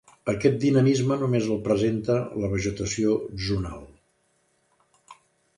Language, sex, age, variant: Catalan, male, 70-79, Central